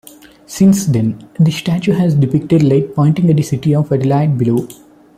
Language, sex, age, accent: English, male, 19-29, India and South Asia (India, Pakistan, Sri Lanka)